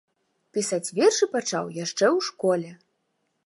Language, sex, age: Belarusian, female, 30-39